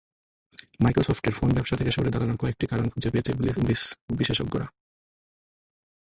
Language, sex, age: Bengali, male, 19-29